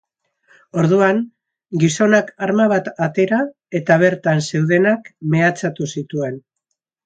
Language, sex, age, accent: Basque, male, 50-59, Mendebalekoa (Araba, Bizkaia, Gipuzkoako mendebaleko herri batzuk)